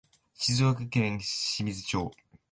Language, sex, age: Japanese, male, 19-29